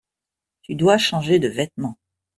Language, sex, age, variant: French, male, 30-39, Français de métropole